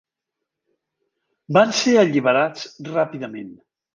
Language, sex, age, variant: Catalan, male, 60-69, Central